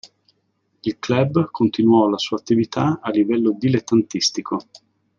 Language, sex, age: Italian, male, 40-49